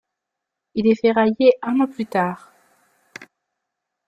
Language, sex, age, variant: French, female, 30-39, Français de métropole